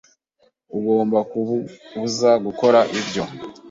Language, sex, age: Kinyarwanda, male, 19-29